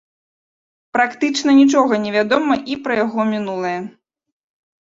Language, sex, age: Belarusian, female, 30-39